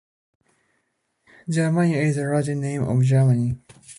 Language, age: English, 19-29